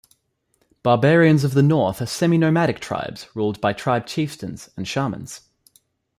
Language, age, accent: English, 19-29, Australian English